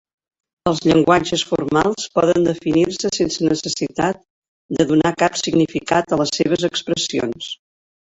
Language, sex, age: Catalan, female, 60-69